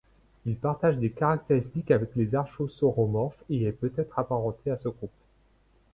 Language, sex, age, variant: French, male, 40-49, Français de métropole